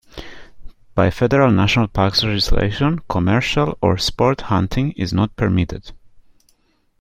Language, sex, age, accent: English, male, 30-39, England English